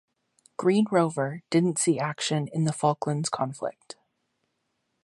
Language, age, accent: English, 19-29, United States English